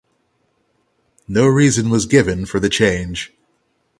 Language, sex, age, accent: English, male, 30-39, United States English; England English